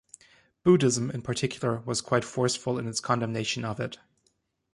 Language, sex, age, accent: English, male, 30-39, United States English